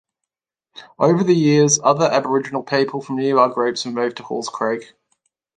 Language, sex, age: English, male, 30-39